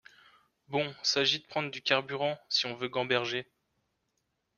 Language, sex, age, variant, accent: French, male, 19-29, Français d'Europe, Français de Suisse